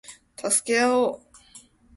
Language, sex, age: Japanese, female, under 19